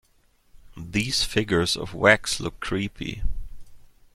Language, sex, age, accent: English, male, 19-29, United States English